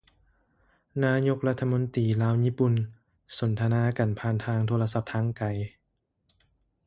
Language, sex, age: Lao, male, 19-29